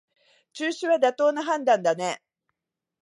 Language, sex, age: Japanese, female, 50-59